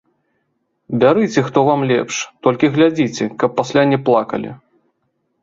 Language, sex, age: Belarusian, male, 30-39